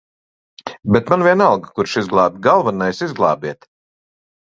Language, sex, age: Latvian, male, 50-59